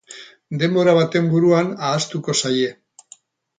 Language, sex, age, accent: Basque, male, 60-69, Erdialdekoa edo Nafarra (Gipuzkoa, Nafarroa)